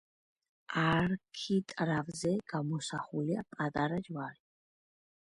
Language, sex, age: Georgian, female, under 19